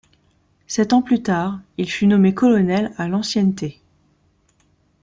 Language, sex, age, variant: French, female, 30-39, Français de métropole